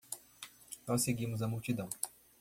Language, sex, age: Portuguese, male, 19-29